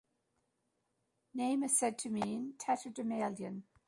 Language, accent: English, Canadian English